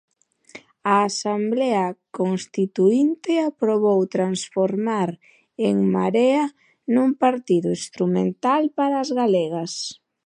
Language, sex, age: Galician, female, 19-29